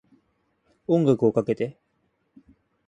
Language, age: Japanese, 19-29